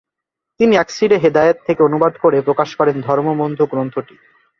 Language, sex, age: Bengali, male, 19-29